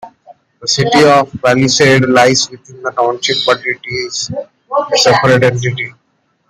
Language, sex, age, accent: English, male, under 19, India and South Asia (India, Pakistan, Sri Lanka)